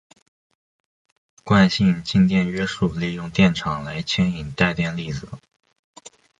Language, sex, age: Chinese, male, under 19